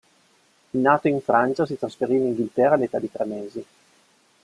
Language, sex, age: Italian, male, 50-59